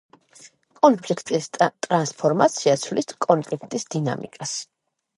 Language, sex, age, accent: Georgian, female, 19-29, ჩვეულებრივი